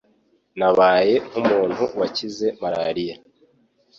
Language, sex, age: Kinyarwanda, male, 19-29